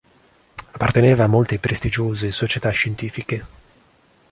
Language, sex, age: Italian, male, 19-29